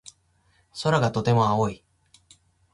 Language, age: Japanese, 19-29